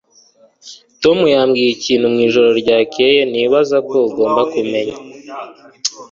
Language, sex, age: Kinyarwanda, male, 19-29